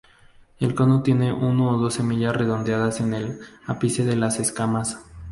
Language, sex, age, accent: Spanish, male, 19-29, México